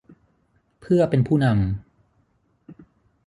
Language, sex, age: Thai, male, 40-49